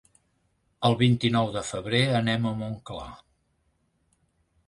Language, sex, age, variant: Catalan, male, 70-79, Central